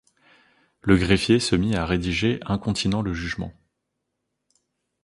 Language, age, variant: French, 19-29, Français de métropole